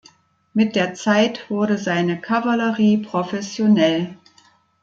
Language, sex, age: German, female, 60-69